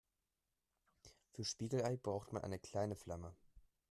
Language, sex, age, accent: German, male, 19-29, Deutschland Deutsch